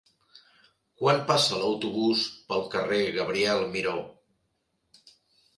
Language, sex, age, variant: Catalan, male, 50-59, Central